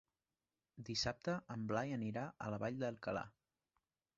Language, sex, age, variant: Catalan, male, 19-29, Nord-Occidental